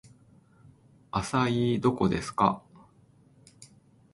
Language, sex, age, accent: Japanese, male, 40-49, 関西弁